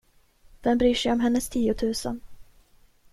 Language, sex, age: Swedish, female, 19-29